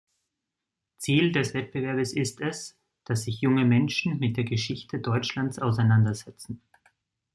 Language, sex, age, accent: German, male, 30-39, Österreichisches Deutsch